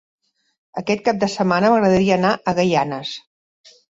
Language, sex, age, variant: Catalan, female, 60-69, Central